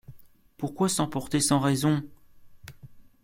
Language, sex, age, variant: French, male, 50-59, Français de métropole